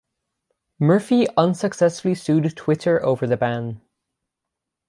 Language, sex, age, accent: English, male, under 19, United States English; England English